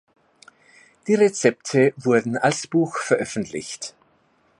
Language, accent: German, Österreichisches Deutsch